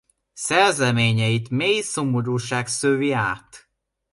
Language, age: Hungarian, 19-29